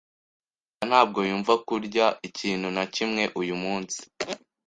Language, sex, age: Kinyarwanda, male, under 19